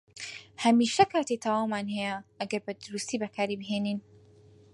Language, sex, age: Central Kurdish, female, 19-29